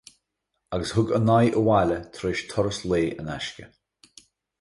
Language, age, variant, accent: Irish, 50-59, Gaeilge Chonnacht, Cainteoir dúchais, Gaeltacht